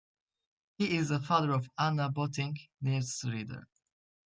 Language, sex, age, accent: English, male, under 19, United States English